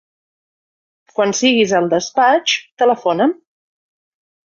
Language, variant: Catalan, Central